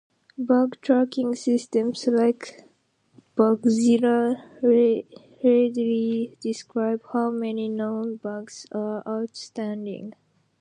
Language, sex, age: English, female, 19-29